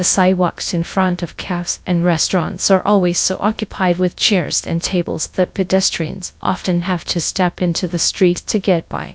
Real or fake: fake